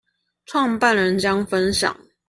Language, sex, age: Chinese, female, 19-29